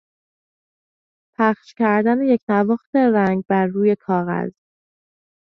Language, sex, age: Persian, female, 19-29